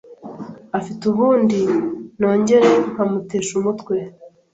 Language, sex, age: Kinyarwanda, female, 19-29